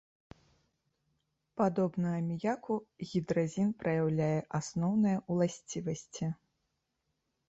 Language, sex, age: Belarusian, female, 30-39